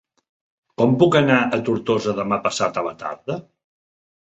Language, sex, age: Catalan, male, 50-59